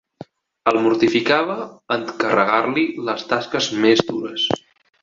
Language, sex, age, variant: Catalan, male, 19-29, Nord-Occidental